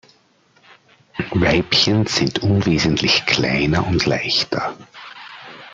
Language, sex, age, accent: German, male, 40-49, Österreichisches Deutsch